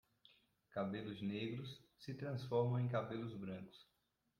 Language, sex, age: Portuguese, male, 19-29